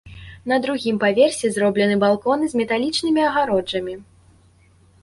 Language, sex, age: Belarusian, female, under 19